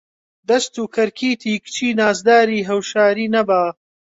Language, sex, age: Central Kurdish, male, 19-29